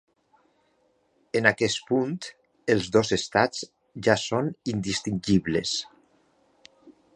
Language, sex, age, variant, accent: Catalan, male, 50-59, Valencià central, valencià